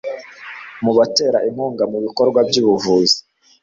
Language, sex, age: Kinyarwanda, male, 19-29